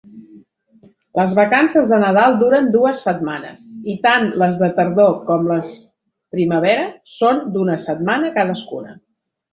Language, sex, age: Catalan, female, 50-59